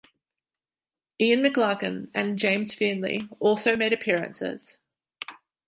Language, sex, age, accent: English, female, 19-29, Australian English